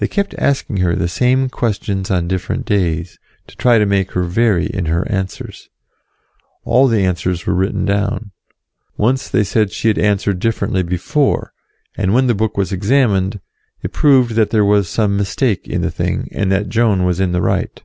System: none